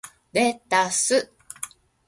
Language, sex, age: Japanese, female, 50-59